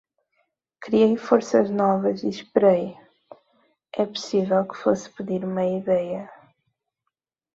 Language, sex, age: Portuguese, female, 19-29